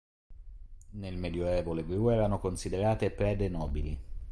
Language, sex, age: Italian, male, 30-39